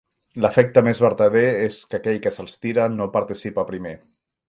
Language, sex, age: Catalan, male, 40-49